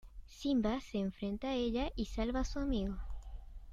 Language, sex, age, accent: Spanish, female, under 19, Rioplatense: Argentina, Uruguay, este de Bolivia, Paraguay